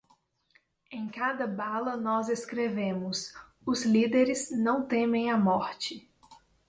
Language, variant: Portuguese, Portuguese (Brasil)